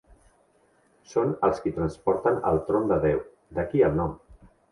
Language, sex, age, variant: Catalan, male, 40-49, Central